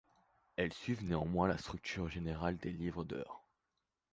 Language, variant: French, Français de métropole